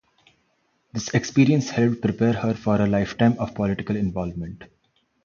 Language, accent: English, India and South Asia (India, Pakistan, Sri Lanka)